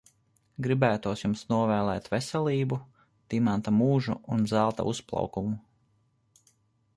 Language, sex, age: Latvian, male, 30-39